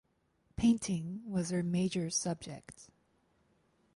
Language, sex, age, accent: English, female, 19-29, United States English